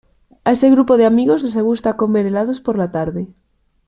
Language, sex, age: Spanish, male, 19-29